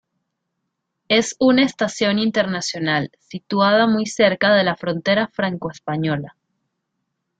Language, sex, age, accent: Spanish, female, 19-29, Caribe: Cuba, Venezuela, Puerto Rico, República Dominicana, Panamá, Colombia caribeña, México caribeño, Costa del golfo de México